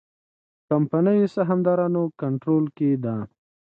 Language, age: Pashto, 30-39